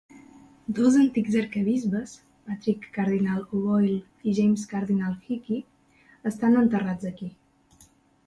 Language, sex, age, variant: Catalan, female, 30-39, Balear